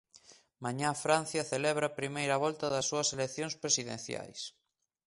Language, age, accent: Galician, 30-39, Atlántico (seseo e gheada)